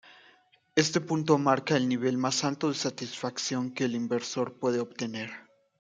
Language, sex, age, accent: Spanish, male, 19-29, México